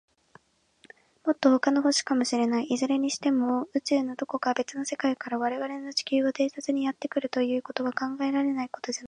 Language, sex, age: Japanese, female, 19-29